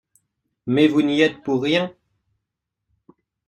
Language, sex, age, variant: French, male, 19-29, Français de métropole